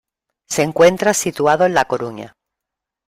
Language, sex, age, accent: Spanish, female, 50-59, España: Sur peninsular (Andalucia, Extremadura, Murcia)